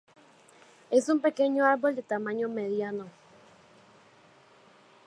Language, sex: Spanish, female